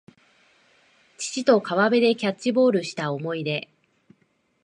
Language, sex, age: Japanese, female, 30-39